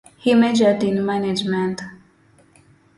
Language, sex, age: English, female, 19-29